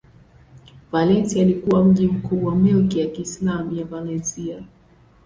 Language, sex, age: Swahili, female, 30-39